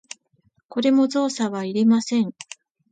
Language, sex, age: Japanese, female, 50-59